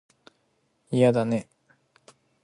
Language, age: Japanese, 19-29